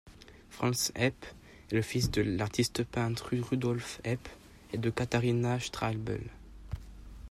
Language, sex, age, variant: French, male, under 19, Français de métropole